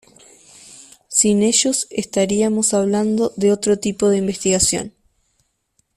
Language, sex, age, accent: Spanish, female, 19-29, Rioplatense: Argentina, Uruguay, este de Bolivia, Paraguay